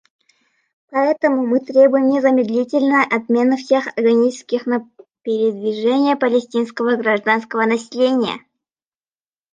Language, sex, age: Russian, female, under 19